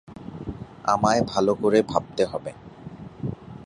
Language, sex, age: Bengali, male, 19-29